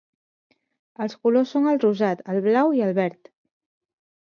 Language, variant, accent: Catalan, Central, central